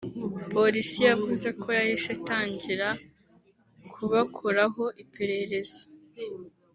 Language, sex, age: Kinyarwanda, female, 19-29